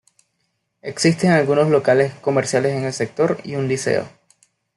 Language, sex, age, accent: Spanish, male, 19-29, Caribe: Cuba, Venezuela, Puerto Rico, República Dominicana, Panamá, Colombia caribeña, México caribeño, Costa del golfo de México